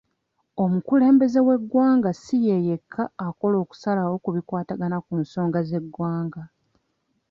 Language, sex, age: Ganda, female, 30-39